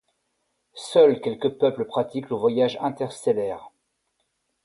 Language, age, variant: French, 60-69, Français de métropole